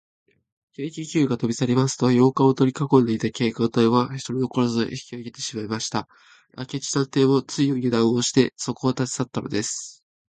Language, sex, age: Japanese, male, 19-29